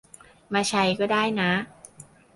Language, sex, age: Thai, male, under 19